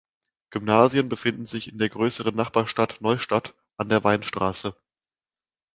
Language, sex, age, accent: German, male, 19-29, Deutschland Deutsch